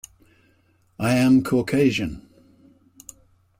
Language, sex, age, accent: English, male, 70-79, England English